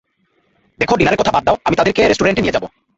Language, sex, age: Bengali, male, 19-29